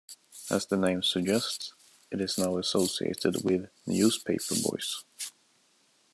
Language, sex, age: English, male, 30-39